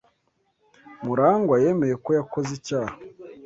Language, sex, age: Kinyarwanda, male, 19-29